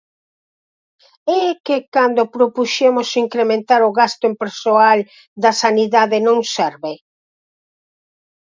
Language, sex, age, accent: Galician, female, 50-59, Normativo (estándar)